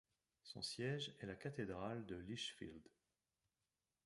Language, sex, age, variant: French, male, 40-49, Français de métropole